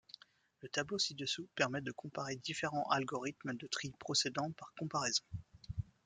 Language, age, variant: French, 19-29, Français de métropole